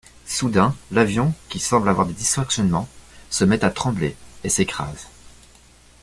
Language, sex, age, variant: French, male, 19-29, Français de métropole